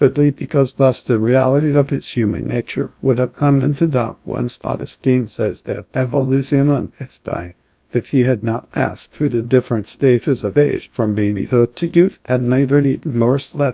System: TTS, GlowTTS